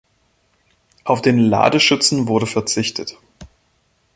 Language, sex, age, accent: German, male, 30-39, Deutschland Deutsch